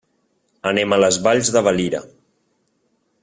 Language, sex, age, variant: Catalan, male, 19-29, Central